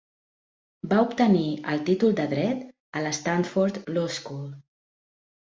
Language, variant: Catalan, Central